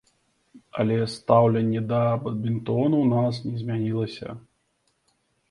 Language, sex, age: Belarusian, male, 30-39